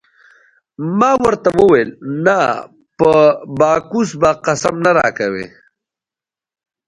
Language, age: Pashto, 19-29